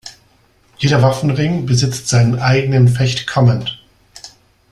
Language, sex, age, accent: German, male, 50-59, Deutschland Deutsch